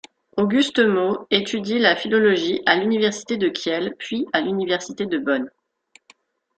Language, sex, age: French, female, 30-39